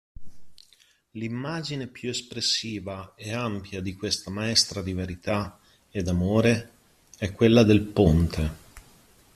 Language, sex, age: Italian, male, 40-49